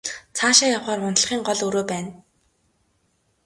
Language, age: Mongolian, 19-29